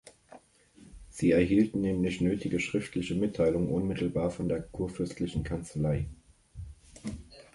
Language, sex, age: German, male, 30-39